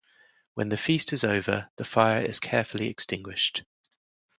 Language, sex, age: English, male, 30-39